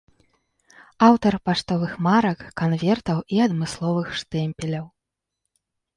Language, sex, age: Belarusian, female, 19-29